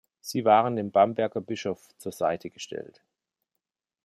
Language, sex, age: German, male, 40-49